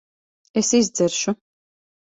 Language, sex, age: Latvian, female, 40-49